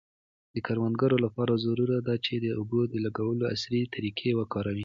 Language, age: Pashto, 19-29